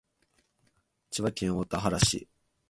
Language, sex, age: Japanese, male, 19-29